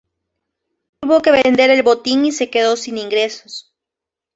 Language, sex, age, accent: Spanish, female, 19-29, Andino-Pacífico: Colombia, Perú, Ecuador, oeste de Bolivia y Venezuela andina